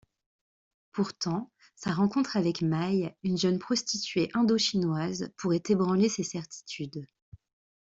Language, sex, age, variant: French, female, 30-39, Français de métropole